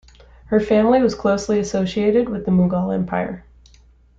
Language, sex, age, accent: English, female, 19-29, United States English